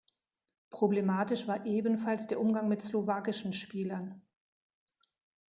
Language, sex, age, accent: German, female, 60-69, Deutschland Deutsch